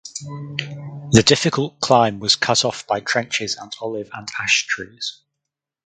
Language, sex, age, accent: English, male, 30-39, England English